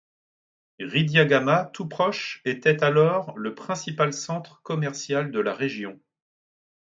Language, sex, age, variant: French, male, 40-49, Français de métropole